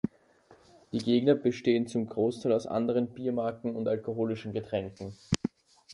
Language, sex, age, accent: German, male, 19-29, Österreichisches Deutsch